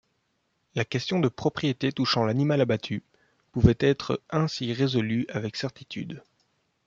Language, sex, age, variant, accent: French, male, 19-29, Français d'Europe, Français de Belgique